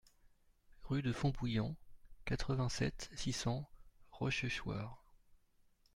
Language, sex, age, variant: French, male, 40-49, Français de métropole